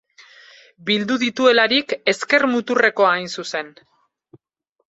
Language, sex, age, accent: Basque, female, 40-49, Mendebalekoa (Araba, Bizkaia, Gipuzkoako mendebaleko herri batzuk)